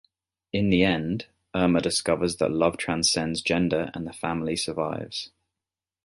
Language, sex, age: English, male, 19-29